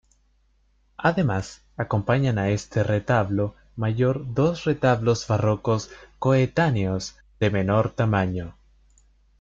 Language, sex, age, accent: Spanish, male, 19-29, España: Centro-Sur peninsular (Madrid, Toledo, Castilla-La Mancha)